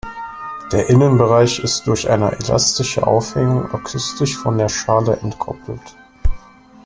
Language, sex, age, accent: German, male, 30-39, Deutschland Deutsch